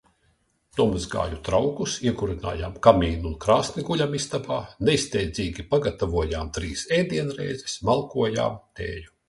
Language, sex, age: Latvian, male, 60-69